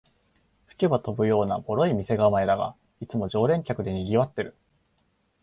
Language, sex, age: Japanese, male, 19-29